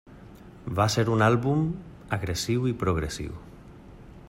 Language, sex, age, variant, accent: Catalan, male, 30-39, Valencià meridional, valencià